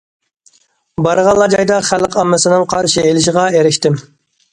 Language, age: Uyghur, 30-39